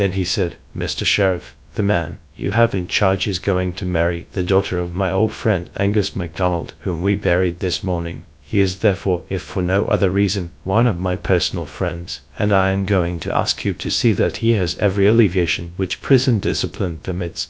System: TTS, GradTTS